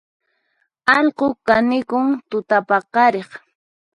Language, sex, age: Puno Quechua, female, 19-29